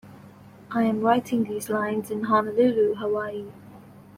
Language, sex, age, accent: English, female, 19-29, India and South Asia (India, Pakistan, Sri Lanka)